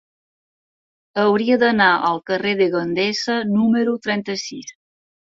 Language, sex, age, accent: Catalan, female, 50-59, aprenent (recent, des del castellà)